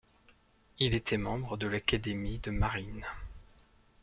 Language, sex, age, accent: French, male, 30-39, Français de l'ouest de la France